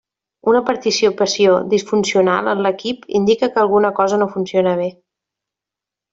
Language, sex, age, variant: Catalan, female, 40-49, Central